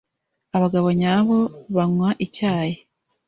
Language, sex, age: Kinyarwanda, female, 19-29